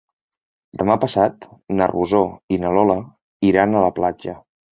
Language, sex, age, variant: Catalan, male, 19-29, Central